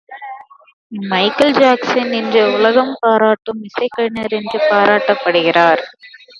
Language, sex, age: Tamil, female, 19-29